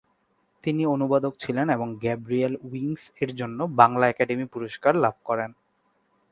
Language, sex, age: Bengali, male, 19-29